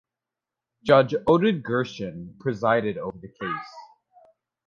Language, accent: English, West Indies and Bermuda (Bahamas, Bermuda, Jamaica, Trinidad)